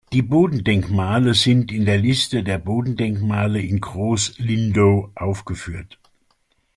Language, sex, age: German, male, 60-69